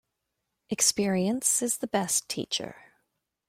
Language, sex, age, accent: English, female, 50-59, United States English